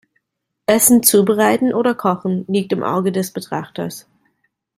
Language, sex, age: German, female, 30-39